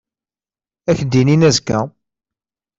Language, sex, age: Kabyle, male, 30-39